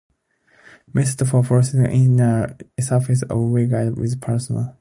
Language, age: English, 19-29